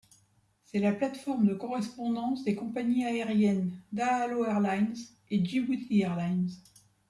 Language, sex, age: French, female, 50-59